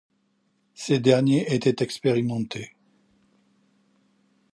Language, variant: French, Français de métropole